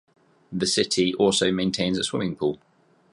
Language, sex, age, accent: English, male, 19-29, England English